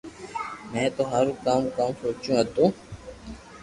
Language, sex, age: Loarki, female, under 19